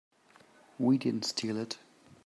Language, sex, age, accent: English, male, 30-39, Australian English